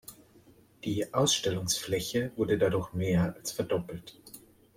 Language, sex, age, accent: German, male, 30-39, Deutschland Deutsch